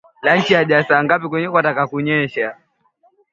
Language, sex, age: Swahili, male, 19-29